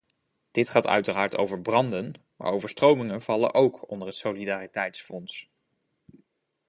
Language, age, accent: Dutch, 19-29, Nederlands Nederlands